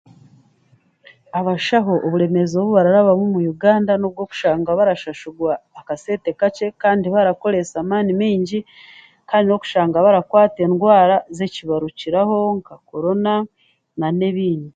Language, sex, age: Chiga, female, 40-49